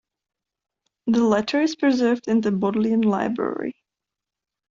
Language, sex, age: English, female, 19-29